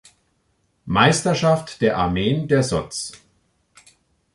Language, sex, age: German, male, 50-59